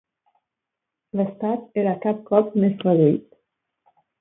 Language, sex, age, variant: Catalan, female, 40-49, Central